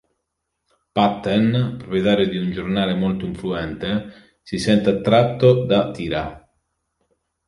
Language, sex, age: Italian, male, 30-39